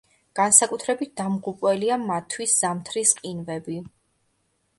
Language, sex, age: Georgian, female, 19-29